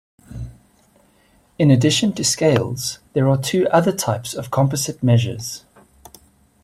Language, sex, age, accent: English, male, 40-49, Southern African (South Africa, Zimbabwe, Namibia)